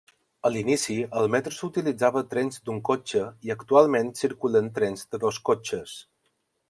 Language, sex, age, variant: Catalan, male, 30-39, Balear